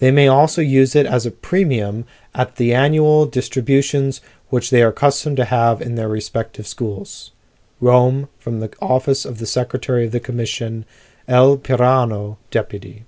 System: none